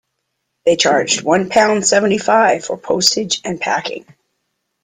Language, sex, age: English, female, 50-59